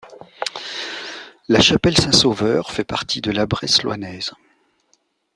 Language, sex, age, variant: French, male, 50-59, Français de métropole